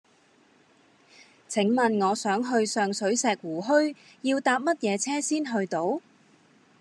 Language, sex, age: Cantonese, female, 30-39